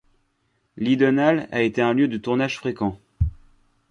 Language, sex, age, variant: French, male, 30-39, Français de métropole